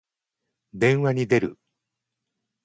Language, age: Japanese, 60-69